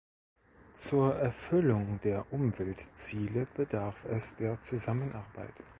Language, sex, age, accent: German, male, 30-39, Deutschland Deutsch